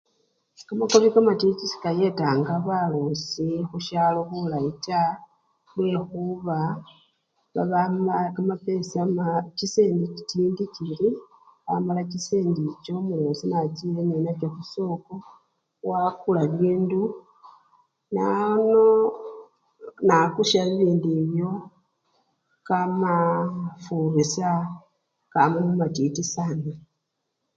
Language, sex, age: Luyia, female, 40-49